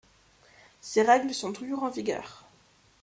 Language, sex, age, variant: French, female, 19-29, Français de métropole